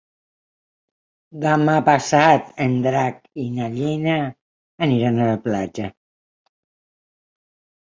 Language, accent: Catalan, aprenent (recent, des del castellà)